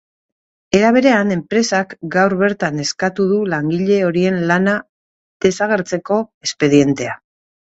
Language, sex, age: Basque, female, 50-59